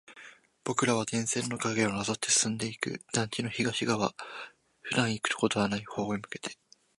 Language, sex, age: Japanese, male, under 19